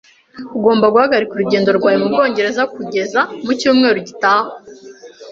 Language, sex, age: Kinyarwanda, female, 19-29